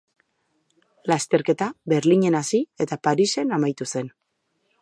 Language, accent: Basque, Mendebalekoa (Araba, Bizkaia, Gipuzkoako mendebaleko herri batzuk)